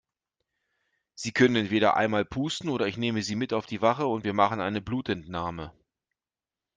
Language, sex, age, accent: German, male, 40-49, Deutschland Deutsch